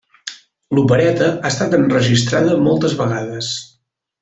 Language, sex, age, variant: Catalan, male, 30-39, Septentrional